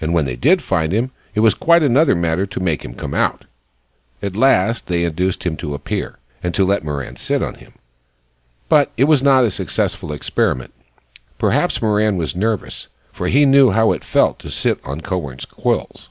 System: none